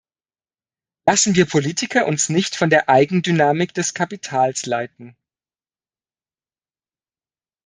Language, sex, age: German, male, 30-39